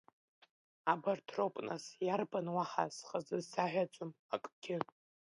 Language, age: Abkhazian, under 19